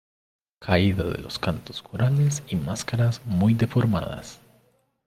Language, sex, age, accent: Spanish, male, 19-29, Andino-Pacífico: Colombia, Perú, Ecuador, oeste de Bolivia y Venezuela andina